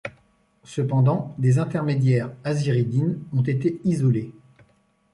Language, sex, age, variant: French, male, 40-49, Français de métropole